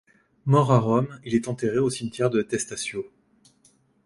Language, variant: French, Français de métropole